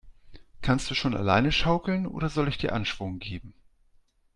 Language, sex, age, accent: German, male, 40-49, Deutschland Deutsch